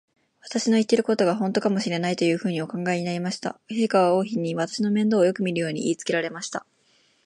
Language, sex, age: Japanese, female, 19-29